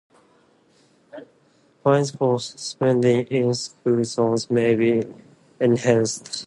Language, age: English, 19-29